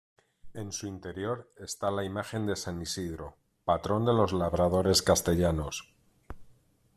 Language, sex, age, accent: Spanish, male, 40-49, España: Centro-Sur peninsular (Madrid, Toledo, Castilla-La Mancha)